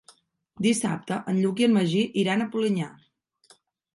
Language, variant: Catalan, Central